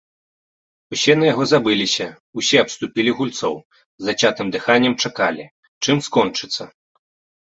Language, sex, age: Belarusian, male, 30-39